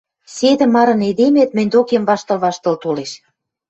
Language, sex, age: Western Mari, female, 50-59